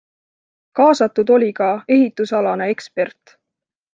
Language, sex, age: Estonian, female, 19-29